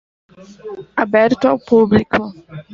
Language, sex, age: Portuguese, female, 19-29